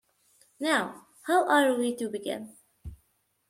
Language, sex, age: English, female, 40-49